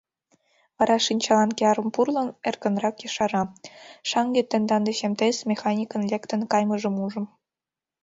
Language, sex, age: Mari, female, 19-29